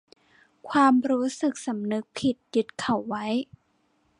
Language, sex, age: Thai, female, 19-29